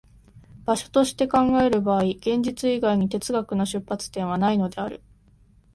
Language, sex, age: Japanese, female, 19-29